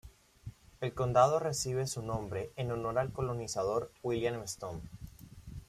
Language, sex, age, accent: Spanish, male, 19-29, Caribe: Cuba, Venezuela, Puerto Rico, República Dominicana, Panamá, Colombia caribeña, México caribeño, Costa del golfo de México